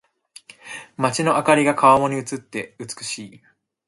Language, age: Japanese, 19-29